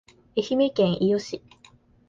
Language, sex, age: Japanese, female, 19-29